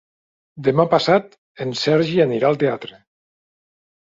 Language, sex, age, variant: Catalan, male, 40-49, Nord-Occidental